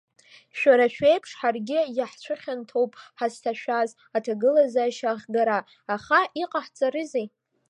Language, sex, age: Abkhazian, female, 19-29